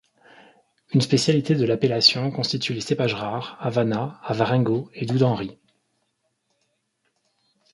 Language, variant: French, Français de métropole